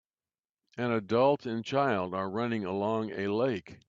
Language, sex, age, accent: English, male, 70-79, United States English